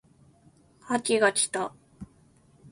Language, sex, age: Japanese, female, 19-29